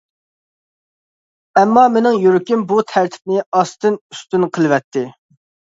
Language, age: Uyghur, 19-29